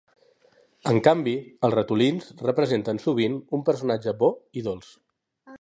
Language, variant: Catalan, Central